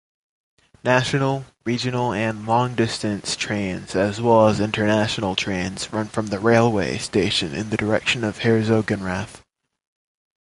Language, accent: English, United States English